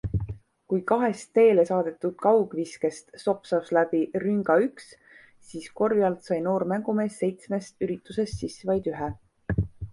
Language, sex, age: Estonian, female, 19-29